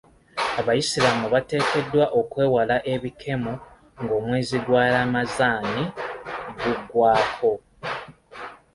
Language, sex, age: Ganda, male, 19-29